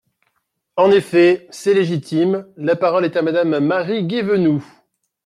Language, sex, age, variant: French, male, 40-49, Français de métropole